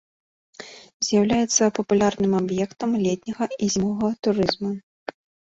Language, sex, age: Belarusian, female, 30-39